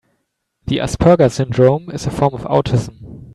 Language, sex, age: English, male, 19-29